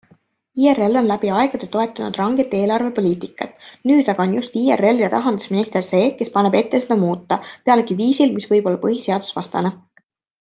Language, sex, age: Estonian, female, 19-29